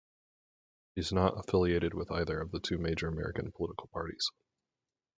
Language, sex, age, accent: English, male, 19-29, United States English